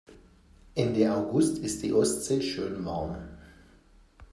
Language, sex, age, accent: German, male, 50-59, Deutschland Deutsch